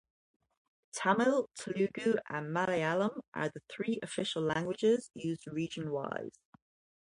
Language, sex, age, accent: English, female, 40-49, Irish English